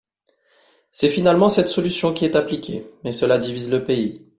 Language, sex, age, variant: French, male, 30-39, Français de métropole